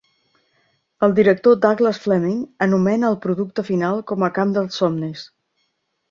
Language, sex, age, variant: Catalan, female, 50-59, Central